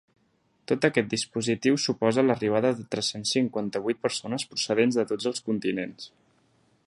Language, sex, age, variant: Catalan, male, under 19, Central